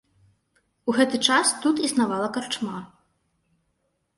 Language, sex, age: Belarusian, female, 30-39